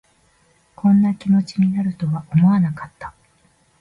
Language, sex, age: Japanese, female, 50-59